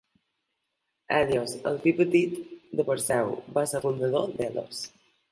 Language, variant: Catalan, Balear